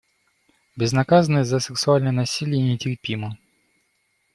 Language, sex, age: Russian, male, 19-29